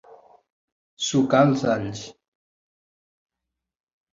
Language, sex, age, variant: Catalan, male, 19-29, Central